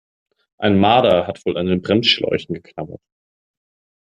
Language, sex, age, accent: German, male, 19-29, Deutschland Deutsch